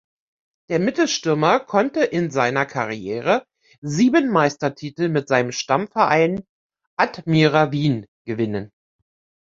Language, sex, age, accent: German, female, 50-59, Deutschland Deutsch